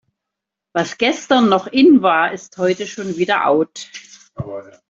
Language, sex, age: German, female, 60-69